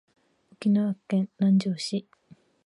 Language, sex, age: Japanese, female, 19-29